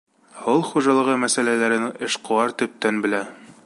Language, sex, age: Bashkir, male, 19-29